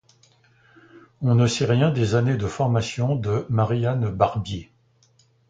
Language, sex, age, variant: French, male, 70-79, Français de métropole